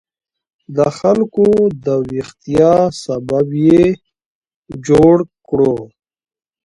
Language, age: Pashto, 19-29